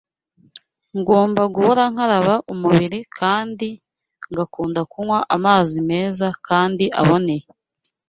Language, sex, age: Kinyarwanda, female, 19-29